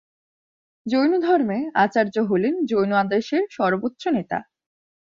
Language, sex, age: Bengali, female, 19-29